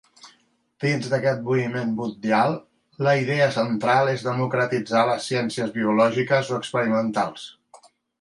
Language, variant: Catalan, Central